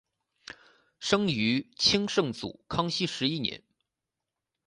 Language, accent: Chinese, 出生地：山东省